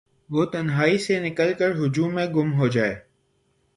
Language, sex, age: Urdu, male, 19-29